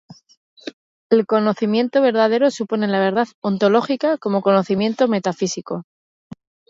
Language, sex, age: Spanish, female, 40-49